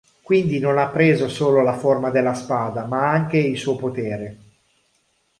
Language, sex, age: Italian, male, 40-49